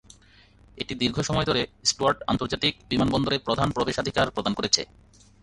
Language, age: Bengali, 30-39